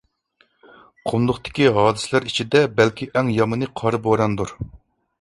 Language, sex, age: Uyghur, male, 40-49